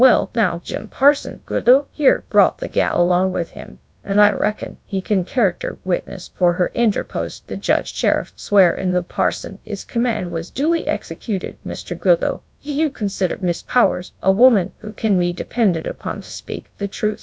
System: TTS, GradTTS